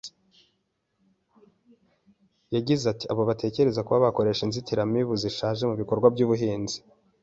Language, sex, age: Kinyarwanda, male, 19-29